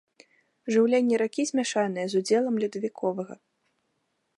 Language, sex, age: Belarusian, female, 19-29